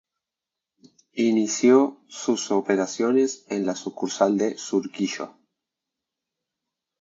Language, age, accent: Spanish, 19-29, Rioplatense: Argentina, Uruguay, este de Bolivia, Paraguay